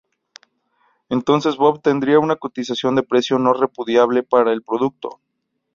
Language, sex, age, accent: Spanish, male, 19-29, México